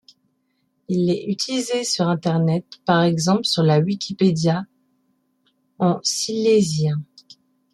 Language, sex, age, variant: French, female, 19-29, Français de métropole